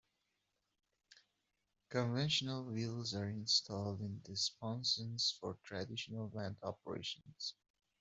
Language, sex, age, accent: English, male, 19-29, United States English